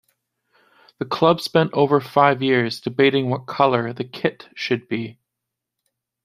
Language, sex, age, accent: English, male, 30-39, Canadian English